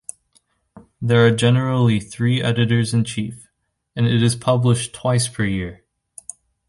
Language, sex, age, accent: English, male, under 19, United States English